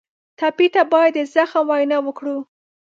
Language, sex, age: Pashto, female, 19-29